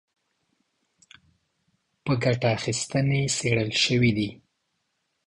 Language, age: Pashto, 30-39